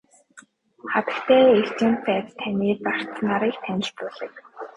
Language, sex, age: Mongolian, female, 19-29